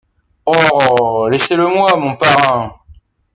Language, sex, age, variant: French, male, 40-49, Français de métropole